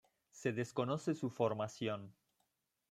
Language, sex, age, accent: Spanish, male, 30-39, Rioplatense: Argentina, Uruguay, este de Bolivia, Paraguay